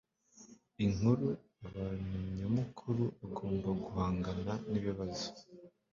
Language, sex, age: Kinyarwanda, male, 19-29